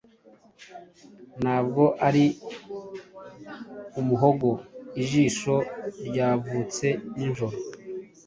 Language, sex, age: Kinyarwanda, male, 40-49